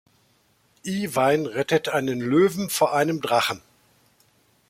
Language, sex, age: German, male, 60-69